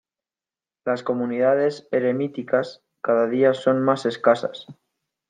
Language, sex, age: Spanish, male, 19-29